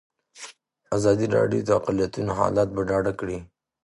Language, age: Pashto, 19-29